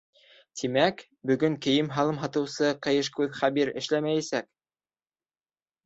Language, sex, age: Bashkir, male, under 19